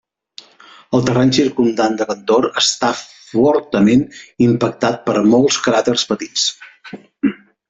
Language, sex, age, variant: Catalan, male, 50-59, Central